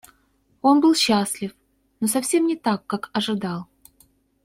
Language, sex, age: Russian, female, 40-49